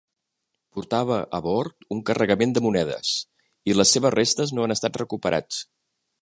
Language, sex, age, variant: Catalan, male, 60-69, Central